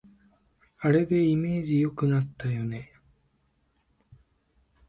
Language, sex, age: Japanese, male, 19-29